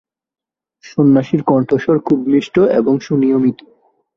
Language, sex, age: Bengali, male, 19-29